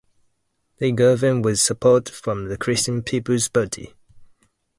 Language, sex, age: English, male, 19-29